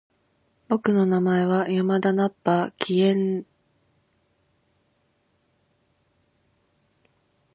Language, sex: Japanese, female